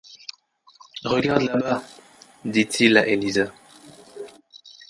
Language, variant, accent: French, Français d'Afrique subsaharienne et des îles africaines, Français du Cameroun